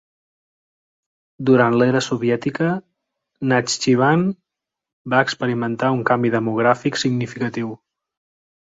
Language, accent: Catalan, Camp de Tarragona